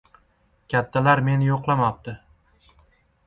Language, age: Uzbek, 19-29